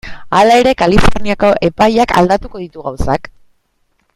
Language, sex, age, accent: Basque, female, 30-39, Mendebalekoa (Araba, Bizkaia, Gipuzkoako mendebaleko herri batzuk)